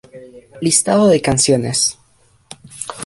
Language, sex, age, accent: Spanish, male, under 19, Andino-Pacífico: Colombia, Perú, Ecuador, oeste de Bolivia y Venezuela andina